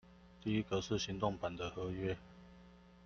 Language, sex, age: Chinese, male, 40-49